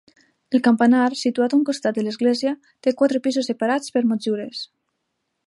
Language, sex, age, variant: Catalan, female, under 19, Alacantí